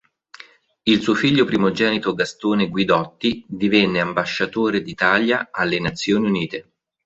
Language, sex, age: Italian, male, 40-49